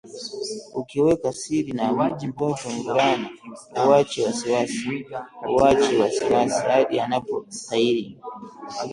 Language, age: Swahili, 19-29